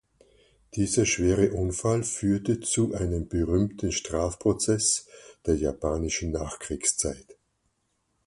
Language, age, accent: German, 70-79, Österreichisches Deutsch